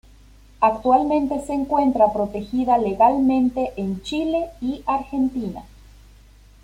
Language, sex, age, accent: Spanish, female, 30-39, Andino-Pacífico: Colombia, Perú, Ecuador, oeste de Bolivia y Venezuela andina